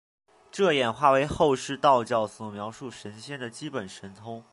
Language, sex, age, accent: Chinese, male, under 19, 出生地：河北省